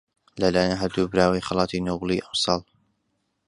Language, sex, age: Central Kurdish, male, 30-39